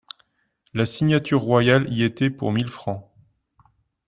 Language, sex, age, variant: French, male, 30-39, Français de métropole